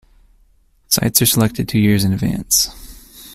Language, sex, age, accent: English, male, 19-29, United States English